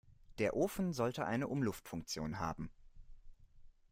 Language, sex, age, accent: German, male, 19-29, Deutschland Deutsch